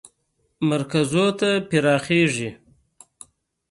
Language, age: Pashto, 30-39